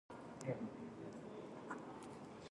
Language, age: Japanese, 19-29